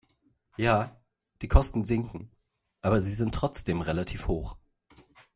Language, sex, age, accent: German, male, 30-39, Deutschland Deutsch